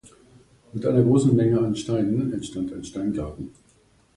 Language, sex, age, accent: German, male, 50-59, Deutschland Deutsch